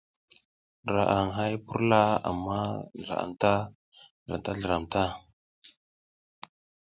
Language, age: South Giziga, 19-29